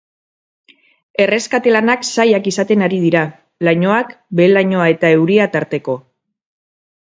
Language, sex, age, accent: Basque, female, 40-49, Mendebalekoa (Araba, Bizkaia, Gipuzkoako mendebaleko herri batzuk)